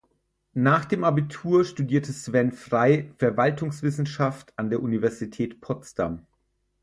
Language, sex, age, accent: German, male, 30-39, Deutschland Deutsch